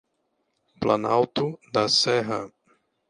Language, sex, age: Portuguese, male, 30-39